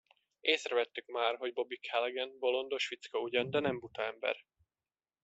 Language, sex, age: Hungarian, male, 19-29